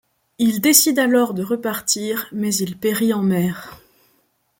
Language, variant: French, Français de métropole